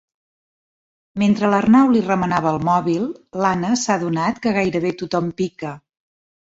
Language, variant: Catalan, Central